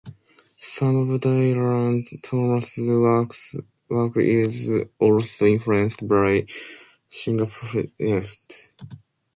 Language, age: English, 19-29